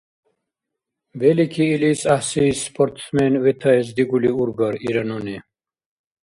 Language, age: Dargwa, 50-59